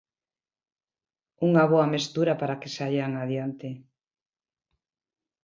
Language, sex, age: Galician, female, 60-69